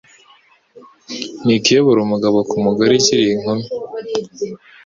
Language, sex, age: Kinyarwanda, female, 30-39